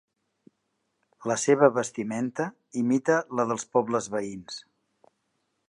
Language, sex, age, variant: Catalan, male, 50-59, Central